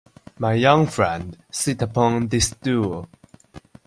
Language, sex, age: English, male, under 19